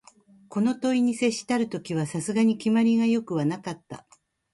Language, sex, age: Japanese, female, 50-59